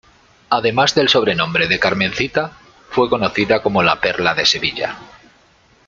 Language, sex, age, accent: Spanish, male, 30-39, España: Centro-Sur peninsular (Madrid, Toledo, Castilla-La Mancha)